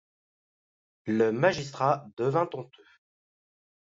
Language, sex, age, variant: French, male, 40-49, Français de métropole